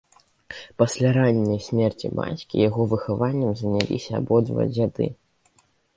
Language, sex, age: Belarusian, male, under 19